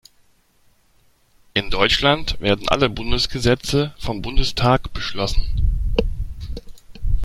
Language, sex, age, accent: German, male, 30-39, Deutschland Deutsch